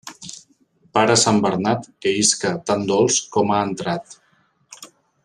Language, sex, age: Catalan, male, 40-49